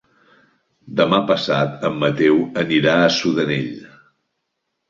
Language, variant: Catalan, Central